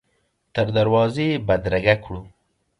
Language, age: Pashto, 19-29